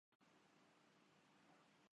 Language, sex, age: Urdu, male, 19-29